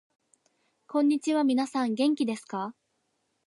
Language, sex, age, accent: Japanese, female, under 19, 標準語